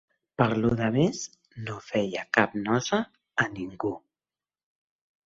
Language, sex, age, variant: Catalan, female, 50-59, Central